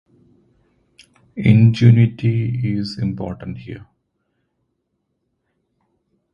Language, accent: English, India and South Asia (India, Pakistan, Sri Lanka)